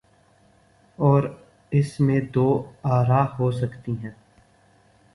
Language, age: Urdu, 19-29